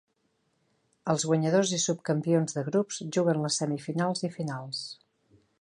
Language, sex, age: Catalan, female, 50-59